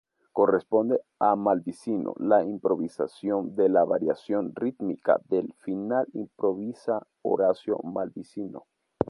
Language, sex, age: Spanish, male, 19-29